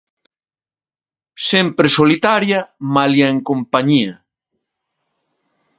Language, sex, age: Galician, male, 40-49